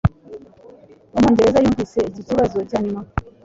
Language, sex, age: Kinyarwanda, female, 40-49